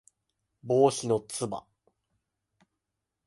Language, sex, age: Japanese, male, 19-29